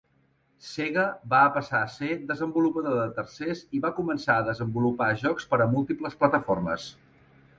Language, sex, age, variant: Catalan, male, 40-49, Central